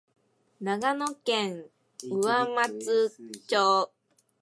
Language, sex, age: Japanese, female, 19-29